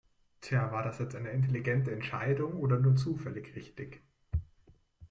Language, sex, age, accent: German, male, 19-29, Deutschland Deutsch